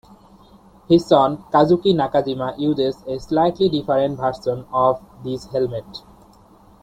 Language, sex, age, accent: English, male, 19-29, India and South Asia (India, Pakistan, Sri Lanka)